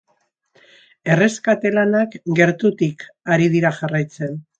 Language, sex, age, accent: Basque, male, 50-59, Mendebalekoa (Araba, Bizkaia, Gipuzkoako mendebaleko herri batzuk)